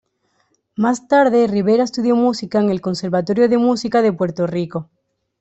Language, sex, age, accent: Spanish, female, 19-29, España: Sur peninsular (Andalucia, Extremadura, Murcia)